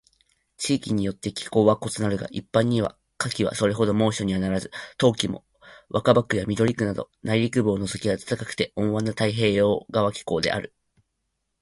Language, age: Japanese, under 19